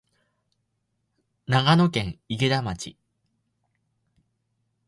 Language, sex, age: Japanese, male, 19-29